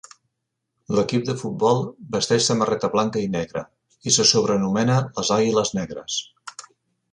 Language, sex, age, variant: Catalan, male, 60-69, Central